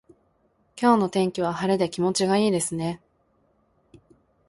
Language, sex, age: Japanese, female, 19-29